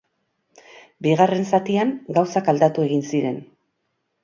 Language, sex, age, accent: Basque, female, 40-49, Erdialdekoa edo Nafarra (Gipuzkoa, Nafarroa)